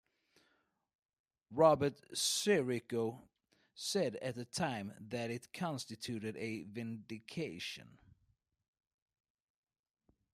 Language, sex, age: English, male, 30-39